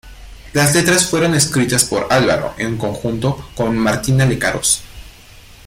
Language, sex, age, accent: Spanish, male, 19-29, México